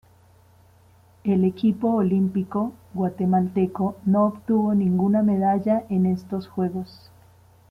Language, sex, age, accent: Spanish, female, 40-49, Andino-Pacífico: Colombia, Perú, Ecuador, oeste de Bolivia y Venezuela andina